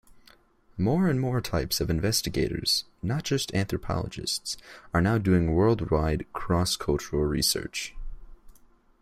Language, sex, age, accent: English, male, under 19, United States English